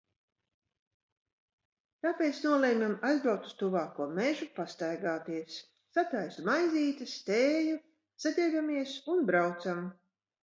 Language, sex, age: Latvian, female, 50-59